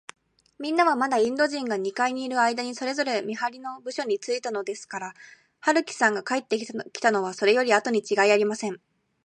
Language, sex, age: Japanese, female, 19-29